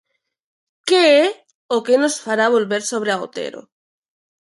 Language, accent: Galician, Neofalante